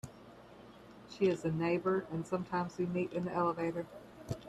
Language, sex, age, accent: English, female, 40-49, United States English